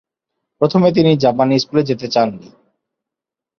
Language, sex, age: Bengali, male, 19-29